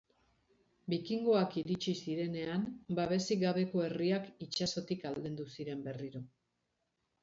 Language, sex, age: Basque, female, 50-59